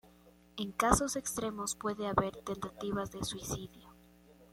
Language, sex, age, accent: Spanish, female, under 19, Andino-Pacífico: Colombia, Perú, Ecuador, oeste de Bolivia y Venezuela andina